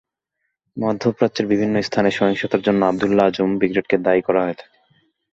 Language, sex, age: Bengali, male, 19-29